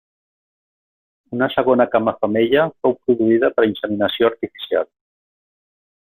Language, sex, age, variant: Catalan, male, 50-59, Central